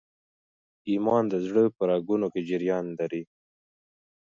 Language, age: Pashto, 19-29